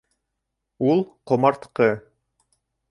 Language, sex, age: Bashkir, male, 30-39